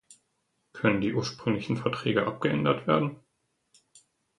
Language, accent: German, Deutschland Deutsch